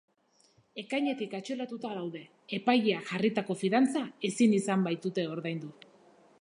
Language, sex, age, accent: Basque, female, 40-49, Erdialdekoa edo Nafarra (Gipuzkoa, Nafarroa)